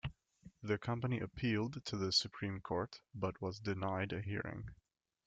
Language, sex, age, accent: English, male, 19-29, United States English